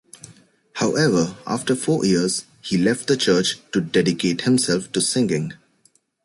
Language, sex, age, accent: English, male, 19-29, United States English